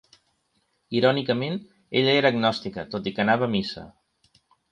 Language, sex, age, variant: Catalan, male, 40-49, Central